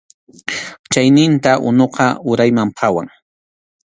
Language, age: Arequipa-La Unión Quechua, 30-39